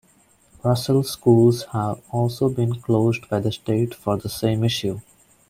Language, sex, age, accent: English, male, 19-29, India and South Asia (India, Pakistan, Sri Lanka)